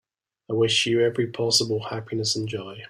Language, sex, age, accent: English, male, 30-39, Scottish English